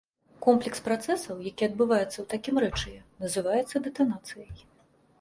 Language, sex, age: Belarusian, female, 30-39